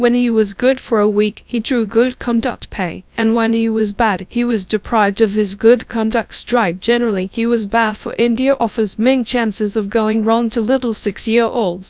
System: TTS, GradTTS